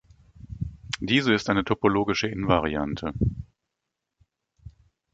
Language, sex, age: German, male, 50-59